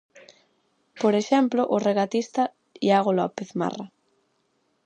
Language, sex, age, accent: Galician, female, under 19, Central (gheada)